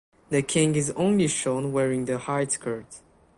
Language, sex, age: English, male, 19-29